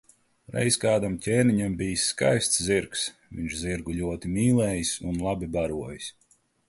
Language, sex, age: Latvian, male, 30-39